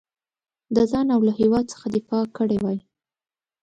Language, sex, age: Pashto, female, 19-29